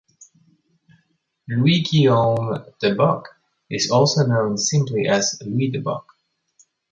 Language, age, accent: English, 30-39, Canadian English